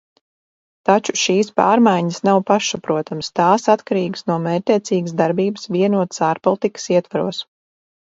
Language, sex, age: Latvian, female, 40-49